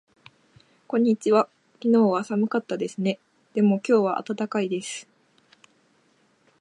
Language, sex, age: Japanese, female, 19-29